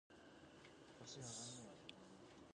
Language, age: Japanese, 19-29